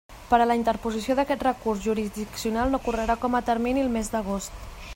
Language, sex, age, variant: Catalan, female, 19-29, Central